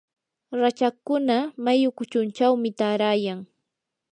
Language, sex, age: Yanahuanca Pasco Quechua, female, 19-29